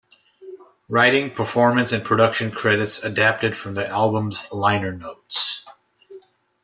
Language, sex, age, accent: English, male, 40-49, United States English